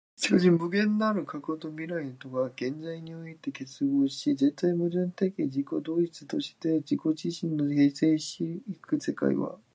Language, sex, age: Japanese, male, 19-29